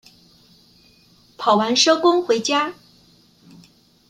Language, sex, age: Chinese, female, 60-69